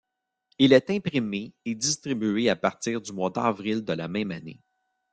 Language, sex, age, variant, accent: French, male, 40-49, Français d'Amérique du Nord, Français du Canada